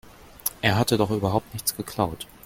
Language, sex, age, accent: German, male, 40-49, Deutschland Deutsch